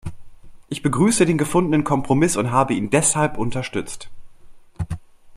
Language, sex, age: German, male, 19-29